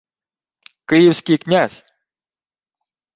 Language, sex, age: Ukrainian, male, 30-39